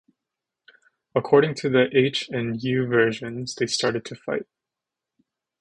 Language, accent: English, United States English